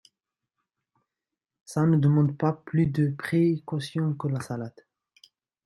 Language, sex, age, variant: French, male, 19-29, Français de métropole